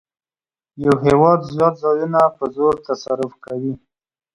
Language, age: Pashto, 30-39